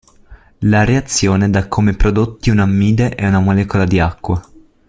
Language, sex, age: Italian, male, 19-29